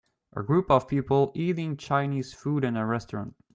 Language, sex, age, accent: English, male, 19-29, Canadian English